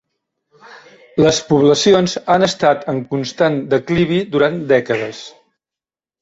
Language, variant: Catalan, Central